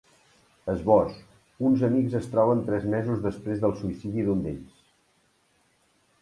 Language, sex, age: Catalan, male, 50-59